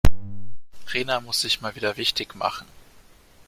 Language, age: German, 19-29